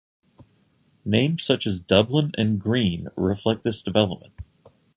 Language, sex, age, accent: English, male, 50-59, United States English